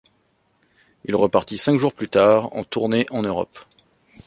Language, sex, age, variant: French, male, 30-39, Français de métropole